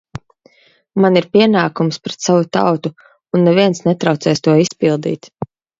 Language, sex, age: Latvian, female, 30-39